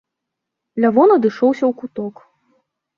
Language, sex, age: Belarusian, female, 19-29